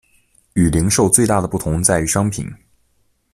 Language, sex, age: Chinese, male, under 19